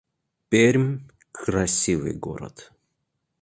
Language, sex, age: Russian, male, 19-29